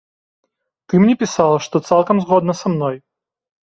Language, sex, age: Belarusian, male, 19-29